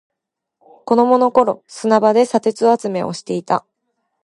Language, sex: Japanese, female